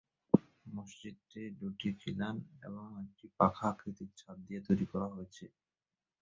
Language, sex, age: Bengali, male, 19-29